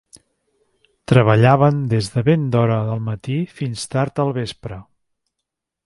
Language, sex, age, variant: Catalan, male, 50-59, Central